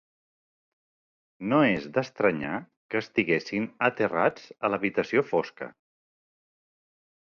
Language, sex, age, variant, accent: Catalan, male, 40-49, Central, central